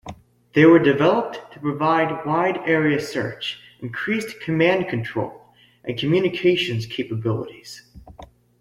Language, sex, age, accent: English, male, under 19, United States English